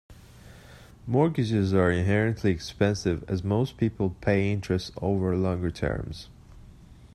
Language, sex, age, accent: English, male, 30-39, United States English